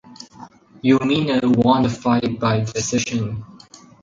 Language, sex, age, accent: English, male, under 19, United States English